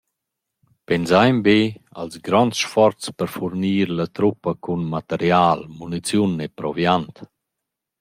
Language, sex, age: Romansh, male, 40-49